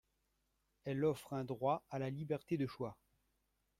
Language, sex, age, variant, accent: French, male, 30-39, Français des départements et régions d'outre-mer, Français de La Réunion